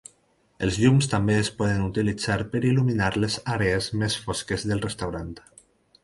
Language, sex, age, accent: Catalan, male, 19-29, valencià